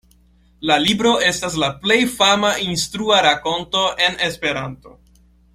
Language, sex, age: Esperanto, male, 19-29